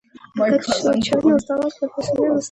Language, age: Russian, under 19